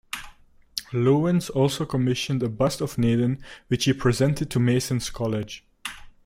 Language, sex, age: English, male, 19-29